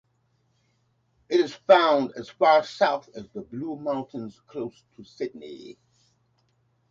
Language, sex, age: English, male, 60-69